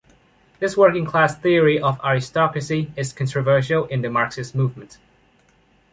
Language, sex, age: English, male, 19-29